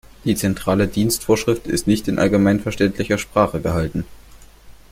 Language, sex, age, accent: German, male, 19-29, Deutschland Deutsch